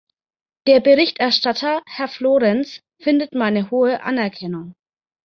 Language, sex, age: German, female, 30-39